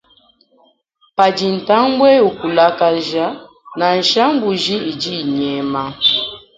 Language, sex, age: Luba-Lulua, female, 19-29